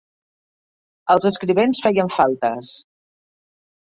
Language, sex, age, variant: Catalan, female, 50-59, Central